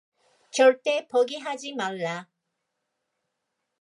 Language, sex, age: Korean, female, 50-59